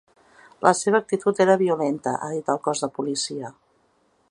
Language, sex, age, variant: Catalan, female, 40-49, Central